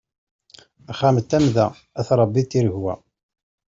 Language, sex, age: Kabyle, male, 50-59